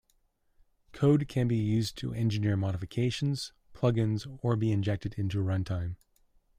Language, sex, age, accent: English, male, 30-39, Canadian English